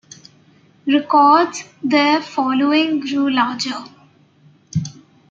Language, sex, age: English, female, under 19